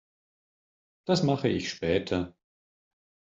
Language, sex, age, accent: German, male, 40-49, Deutschland Deutsch